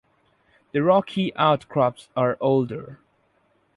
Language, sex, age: English, male, under 19